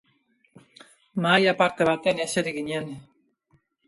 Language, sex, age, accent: Basque, female, 40-49, Mendebalekoa (Araba, Bizkaia, Gipuzkoako mendebaleko herri batzuk)